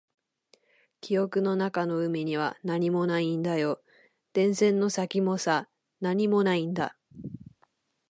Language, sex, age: Japanese, female, 19-29